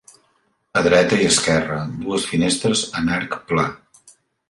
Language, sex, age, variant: Catalan, male, 50-59, Central